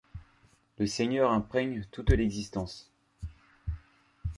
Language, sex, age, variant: French, male, 30-39, Français de métropole